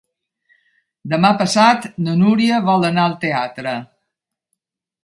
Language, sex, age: Catalan, female, 70-79